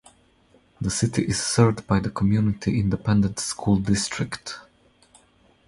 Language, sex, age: English, male, 30-39